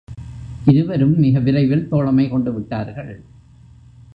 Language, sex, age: Tamil, male, 70-79